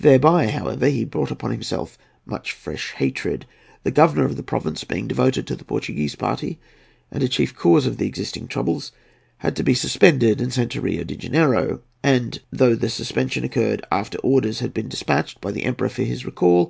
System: none